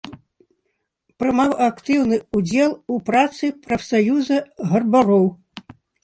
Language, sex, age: Belarusian, female, 70-79